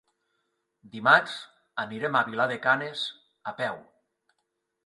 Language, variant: Catalan, Nord-Occidental